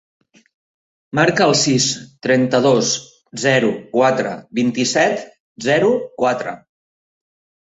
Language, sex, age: Catalan, male, 50-59